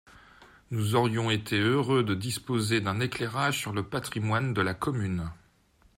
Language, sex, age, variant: French, male, 50-59, Français de métropole